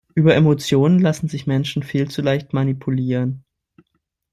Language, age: German, 19-29